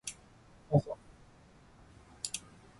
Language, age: Japanese, 30-39